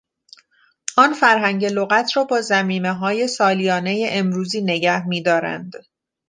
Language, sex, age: Persian, female, 30-39